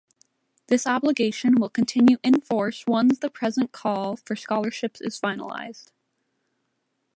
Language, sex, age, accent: English, female, under 19, United States English